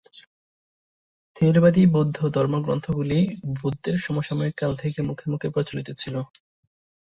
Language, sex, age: Bengali, male, 19-29